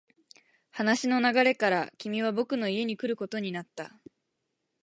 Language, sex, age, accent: Japanese, female, 19-29, 標準語